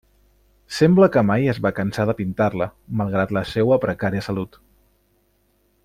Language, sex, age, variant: Catalan, male, 19-29, Central